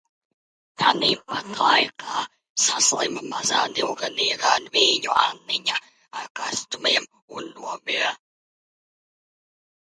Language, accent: Latvian, bez akcenta